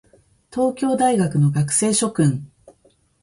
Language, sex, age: Japanese, female, 50-59